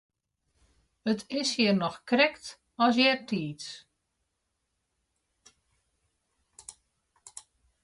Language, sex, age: Western Frisian, female, 60-69